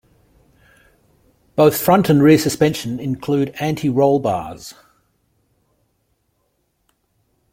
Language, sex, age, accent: English, male, 50-59, Australian English